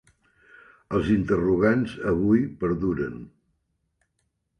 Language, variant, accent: Catalan, Central, balear